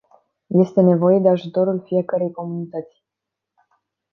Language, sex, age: Romanian, female, 19-29